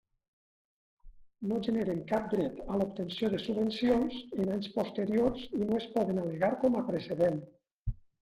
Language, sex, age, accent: Catalan, male, 50-59, valencià